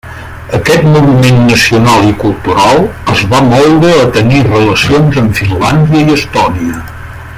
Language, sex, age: Catalan, male, 60-69